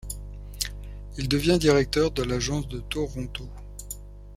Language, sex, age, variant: French, male, 60-69, Français de métropole